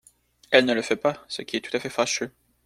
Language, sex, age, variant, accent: French, male, 19-29, Français d'Amérique du Nord, Français du Canada